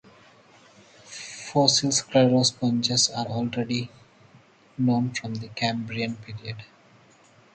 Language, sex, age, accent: English, male, 30-39, India and South Asia (India, Pakistan, Sri Lanka); Singaporean English